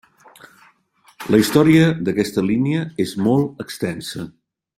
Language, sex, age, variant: Catalan, male, 50-59, Central